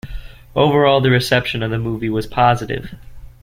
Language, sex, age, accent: English, male, 19-29, United States English